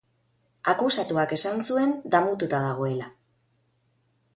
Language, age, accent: Basque, 30-39, Erdialdekoa edo Nafarra (Gipuzkoa, Nafarroa)